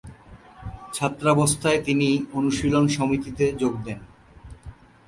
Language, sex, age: Bengali, male, 30-39